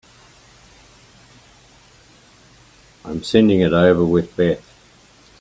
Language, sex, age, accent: English, male, 80-89, Australian English